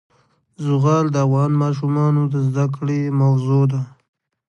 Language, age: Pashto, 30-39